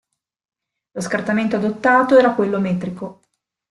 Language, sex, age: Italian, female, 40-49